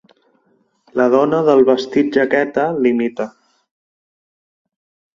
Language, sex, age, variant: Catalan, male, 19-29, Central